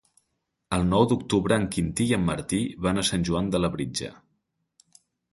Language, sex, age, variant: Catalan, male, 19-29, Central